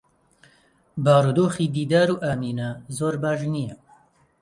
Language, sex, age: Central Kurdish, male, 30-39